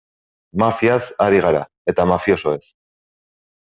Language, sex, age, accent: Basque, male, 30-39, Erdialdekoa edo Nafarra (Gipuzkoa, Nafarroa)